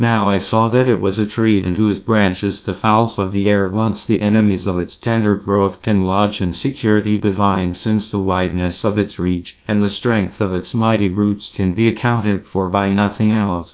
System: TTS, GlowTTS